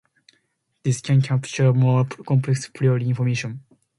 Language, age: English, 19-29